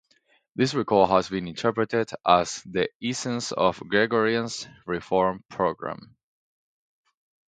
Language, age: English, 19-29